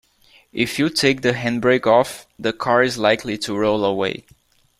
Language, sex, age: English, male, 19-29